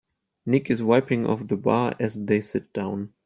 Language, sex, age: English, male, 30-39